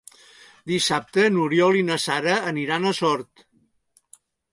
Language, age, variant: Catalan, 60-69, Central